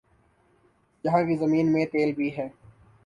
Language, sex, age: Urdu, male, 19-29